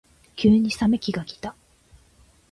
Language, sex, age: Japanese, female, 19-29